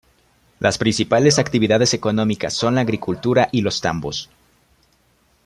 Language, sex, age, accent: Spanish, male, under 19, Andino-Pacífico: Colombia, Perú, Ecuador, oeste de Bolivia y Venezuela andina